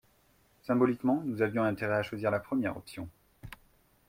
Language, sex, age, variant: French, male, 30-39, Français de métropole